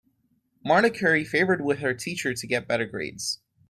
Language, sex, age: English, male, under 19